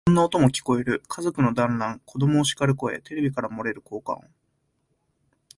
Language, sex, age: Japanese, male, 19-29